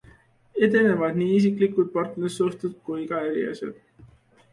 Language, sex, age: Estonian, male, 19-29